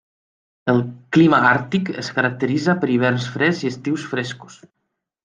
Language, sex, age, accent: Catalan, male, 19-29, valencià